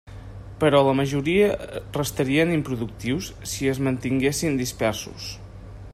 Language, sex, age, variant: Catalan, male, 30-39, Nord-Occidental